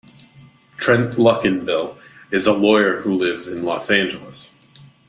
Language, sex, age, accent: English, male, 30-39, United States English